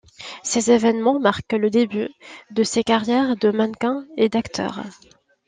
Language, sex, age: French, female, 19-29